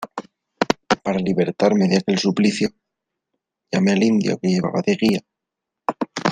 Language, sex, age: Spanish, male, 19-29